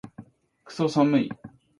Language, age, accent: Japanese, 50-59, 標準語